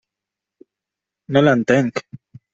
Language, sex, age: Catalan, male, 19-29